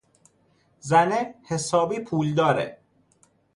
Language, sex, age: Persian, male, 30-39